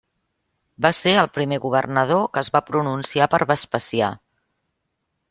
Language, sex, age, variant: Catalan, female, 50-59, Central